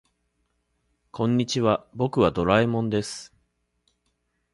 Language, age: Japanese, 40-49